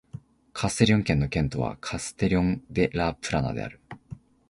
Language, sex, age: Japanese, male, 19-29